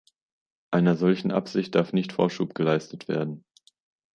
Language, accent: German, Deutschland Deutsch